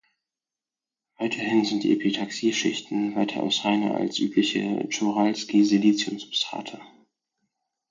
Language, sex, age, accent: German, male, 19-29, Deutschland Deutsch